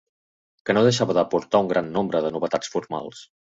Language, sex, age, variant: Catalan, male, 30-39, Central